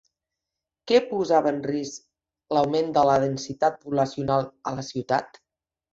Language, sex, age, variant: Catalan, female, 50-59, Central